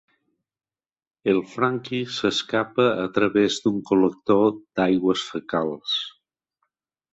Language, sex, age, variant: Catalan, male, 60-69, Central